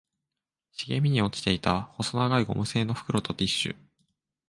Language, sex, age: Japanese, male, 19-29